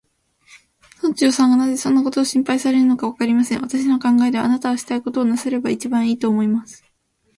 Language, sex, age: Japanese, female, 19-29